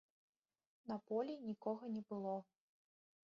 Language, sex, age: Belarusian, female, 19-29